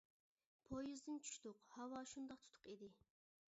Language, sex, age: Uyghur, male, 19-29